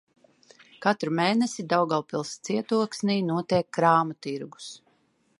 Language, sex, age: Latvian, female, 40-49